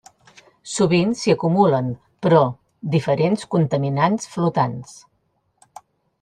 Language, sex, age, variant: Catalan, female, 50-59, Central